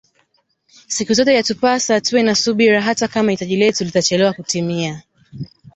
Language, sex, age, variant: Swahili, female, 19-29, Kiswahili Sanifu (EA)